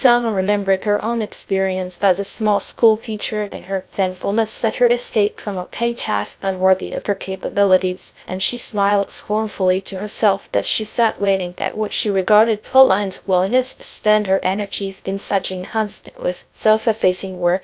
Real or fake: fake